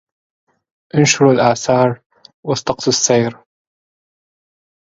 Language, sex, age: Arabic, male, 19-29